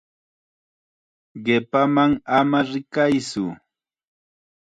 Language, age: Chiquián Ancash Quechua, 19-29